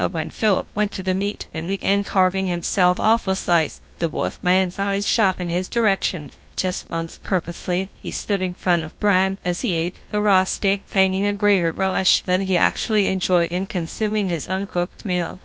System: TTS, GlowTTS